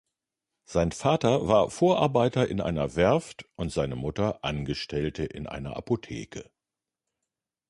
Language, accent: German, Deutschland Deutsch